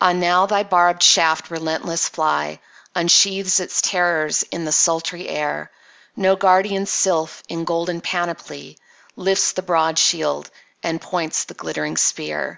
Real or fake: real